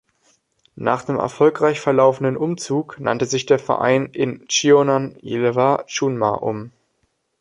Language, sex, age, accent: German, male, under 19, Deutschland Deutsch